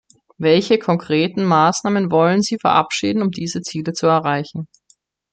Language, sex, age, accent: German, female, 19-29, Österreichisches Deutsch